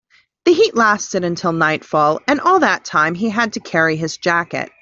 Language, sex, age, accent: English, female, 30-39, United States English